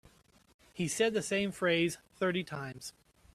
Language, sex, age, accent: English, male, 40-49, United States English